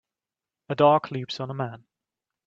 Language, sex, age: English, male, 30-39